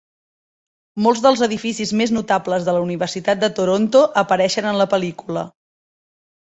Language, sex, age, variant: Catalan, female, 30-39, Central